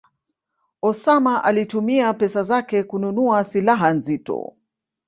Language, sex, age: Swahili, female, 50-59